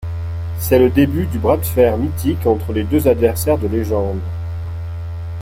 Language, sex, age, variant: French, male, 40-49, Français de métropole